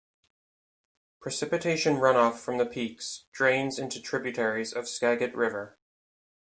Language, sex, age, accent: English, male, 30-39, United States English